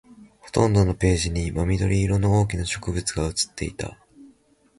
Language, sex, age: Japanese, male, 19-29